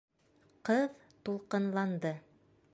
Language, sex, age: Bashkir, female, 30-39